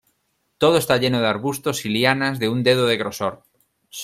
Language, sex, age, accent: Spanish, male, 40-49, España: Norte peninsular (Asturias, Castilla y León, Cantabria, País Vasco, Navarra, Aragón, La Rioja, Guadalajara, Cuenca)